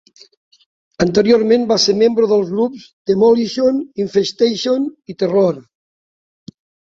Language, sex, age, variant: Catalan, male, 60-69, Septentrional